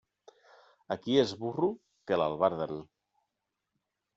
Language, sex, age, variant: Catalan, male, 40-49, Central